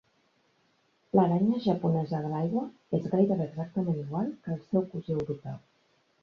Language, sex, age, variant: Catalan, female, 40-49, Central